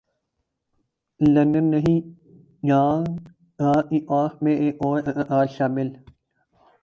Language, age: Urdu, 19-29